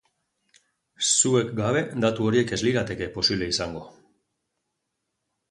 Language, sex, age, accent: Basque, male, 40-49, Mendebalekoa (Araba, Bizkaia, Gipuzkoako mendebaleko herri batzuk)